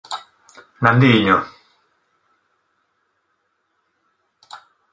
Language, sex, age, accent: Galician, male, 30-39, Normativo (estándar)